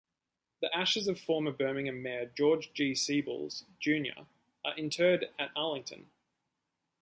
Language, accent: English, Australian English